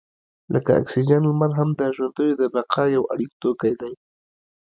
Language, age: Pashto, 19-29